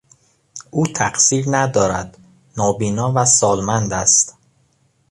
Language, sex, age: Persian, male, 19-29